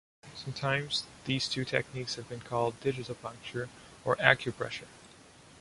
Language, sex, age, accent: English, male, 19-29, Canadian English